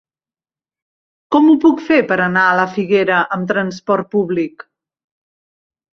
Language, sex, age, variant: Catalan, female, 50-59, Central